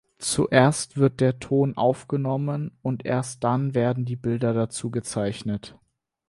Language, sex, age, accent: German, male, 19-29, Deutschland Deutsch